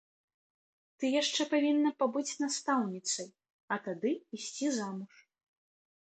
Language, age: Belarusian, 19-29